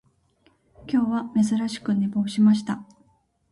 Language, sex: Japanese, female